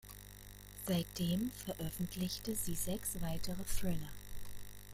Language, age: German, 30-39